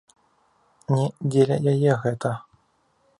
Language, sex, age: Belarusian, male, 30-39